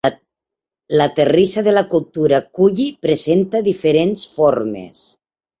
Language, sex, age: Catalan, female, 60-69